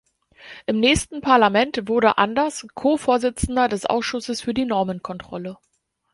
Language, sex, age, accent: German, female, 30-39, Deutschland Deutsch